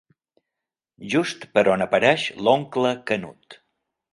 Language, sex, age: Catalan, male, 50-59